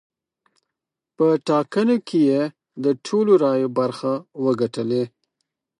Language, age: Pashto, 30-39